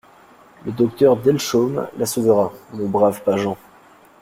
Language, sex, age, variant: French, male, 19-29, Français de métropole